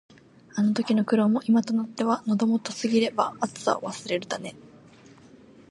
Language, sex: Japanese, female